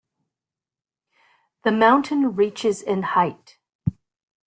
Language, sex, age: English, female, 60-69